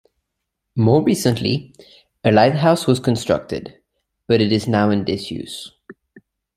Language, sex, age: English, male, 30-39